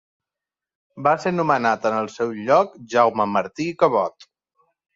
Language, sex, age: Catalan, male, 40-49